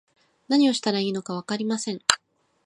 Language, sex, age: Japanese, female, 19-29